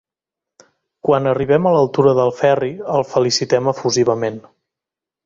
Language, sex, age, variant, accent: Catalan, male, 19-29, Central, central